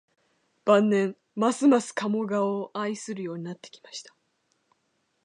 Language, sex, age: Japanese, female, 19-29